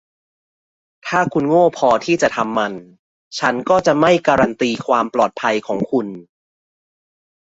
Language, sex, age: Thai, male, 30-39